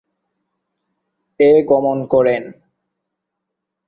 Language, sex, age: Bengali, male, 19-29